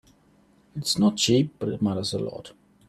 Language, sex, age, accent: English, male, 30-39, England English